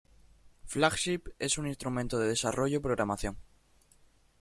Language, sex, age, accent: Spanish, male, under 19, España: Sur peninsular (Andalucia, Extremadura, Murcia)